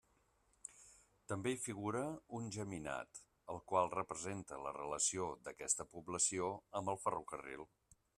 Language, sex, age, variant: Catalan, male, 50-59, Central